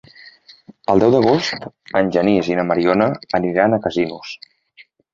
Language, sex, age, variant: Catalan, male, 19-29, Central